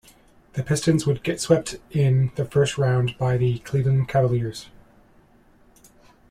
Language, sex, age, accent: English, male, 30-39, Canadian English